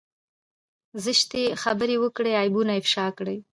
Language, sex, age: Pashto, female, 19-29